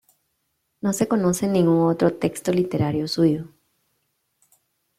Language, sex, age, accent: Spanish, female, 30-39, América central